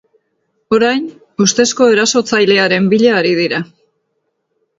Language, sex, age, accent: Basque, female, 50-59, Mendebalekoa (Araba, Bizkaia, Gipuzkoako mendebaleko herri batzuk)